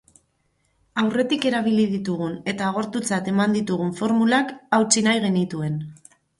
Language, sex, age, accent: Basque, female, 30-39, Mendebalekoa (Araba, Bizkaia, Gipuzkoako mendebaleko herri batzuk)